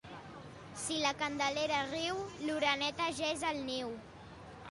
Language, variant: Catalan, Central